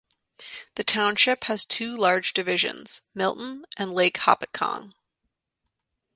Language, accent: English, United States English